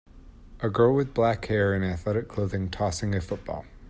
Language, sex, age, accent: English, male, 30-39, United States English